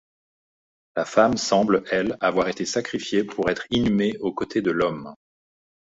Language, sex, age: French, male, 30-39